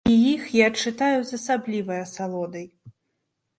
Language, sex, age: Belarusian, female, 30-39